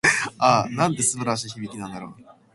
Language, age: Japanese, 19-29